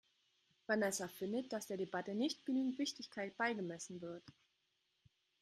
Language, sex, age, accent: German, female, 19-29, Deutschland Deutsch